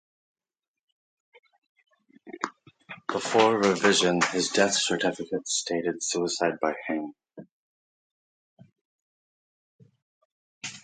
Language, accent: English, United States English